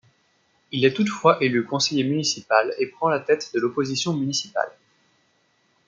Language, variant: French, Français de métropole